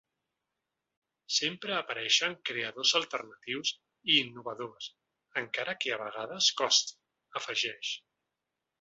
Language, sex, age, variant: Catalan, male, 40-49, Central